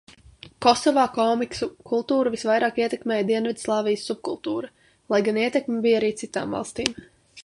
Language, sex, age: Latvian, female, 19-29